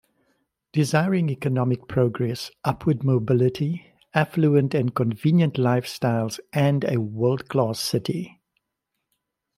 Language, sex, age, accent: English, male, 50-59, Southern African (South Africa, Zimbabwe, Namibia)